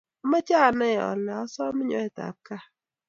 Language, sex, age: Kalenjin, female, 40-49